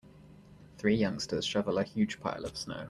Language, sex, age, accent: English, male, 19-29, England English